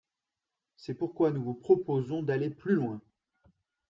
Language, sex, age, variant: French, male, 30-39, Français de métropole